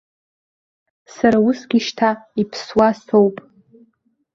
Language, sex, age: Abkhazian, female, 19-29